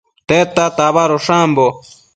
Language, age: Matsés, under 19